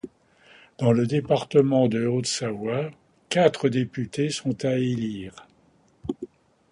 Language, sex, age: French, male, 80-89